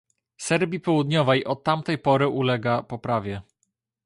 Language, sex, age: Polish, male, 19-29